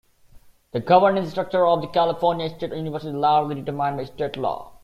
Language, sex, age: English, male, 19-29